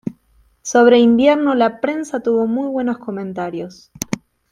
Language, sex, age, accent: Spanish, female, 19-29, Rioplatense: Argentina, Uruguay, este de Bolivia, Paraguay